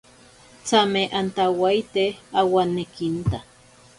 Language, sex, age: Ashéninka Perené, female, 40-49